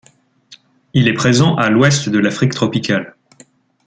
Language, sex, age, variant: French, male, 19-29, Français de métropole